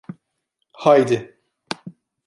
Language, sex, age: Turkish, male, 50-59